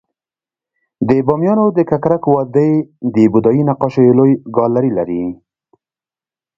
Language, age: Pashto, 19-29